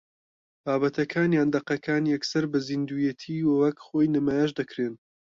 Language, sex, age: Central Kurdish, male, 19-29